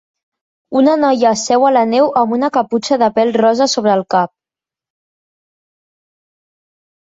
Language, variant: Catalan, Central